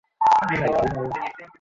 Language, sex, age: Bengali, male, 19-29